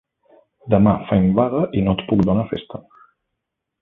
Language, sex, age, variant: Catalan, male, 40-49, Balear